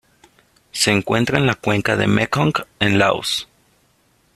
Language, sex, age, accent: Spanish, male, 19-29, México